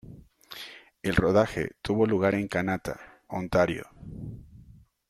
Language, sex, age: Spanish, male, 40-49